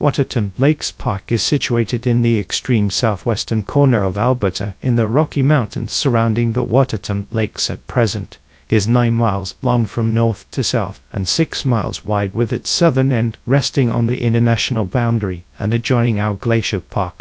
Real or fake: fake